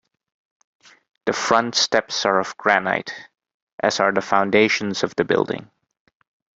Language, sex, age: English, male, 19-29